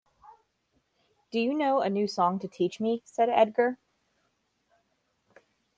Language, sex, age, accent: English, female, 30-39, United States English